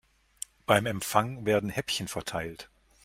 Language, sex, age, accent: German, male, 40-49, Deutschland Deutsch